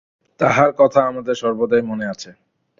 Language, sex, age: Bengali, male, 19-29